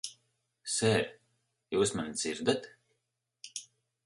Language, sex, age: Latvian, male, 50-59